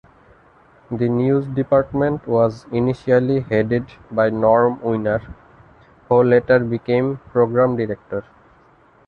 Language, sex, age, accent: English, male, 19-29, India and South Asia (India, Pakistan, Sri Lanka)